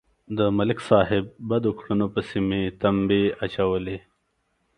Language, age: Pashto, 19-29